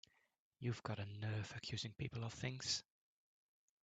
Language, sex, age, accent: English, male, 40-49, New Zealand English